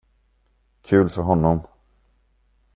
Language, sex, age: Swedish, male, 30-39